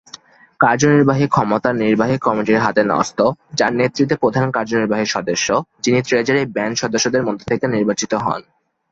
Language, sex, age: Bengali, male, 19-29